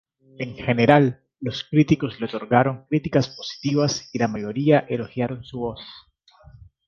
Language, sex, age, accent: Spanish, male, 40-49, Caribe: Cuba, Venezuela, Puerto Rico, República Dominicana, Panamá, Colombia caribeña, México caribeño, Costa del golfo de México